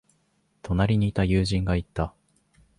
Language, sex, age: Japanese, male, 19-29